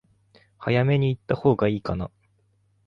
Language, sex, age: Japanese, male, 19-29